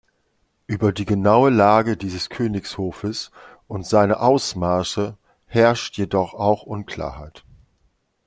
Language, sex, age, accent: German, male, 40-49, Deutschland Deutsch